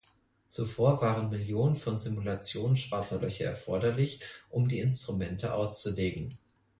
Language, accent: German, Deutschland Deutsch